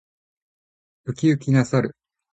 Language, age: Japanese, 50-59